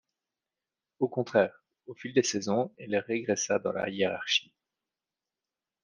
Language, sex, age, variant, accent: French, male, 30-39, Français d'Europe, Français de Belgique